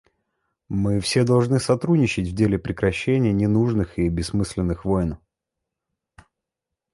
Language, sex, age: Russian, male, 30-39